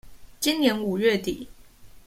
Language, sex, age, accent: Chinese, female, 19-29, 出生地：臺北市